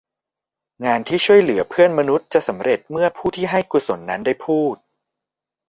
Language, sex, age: Thai, male, 19-29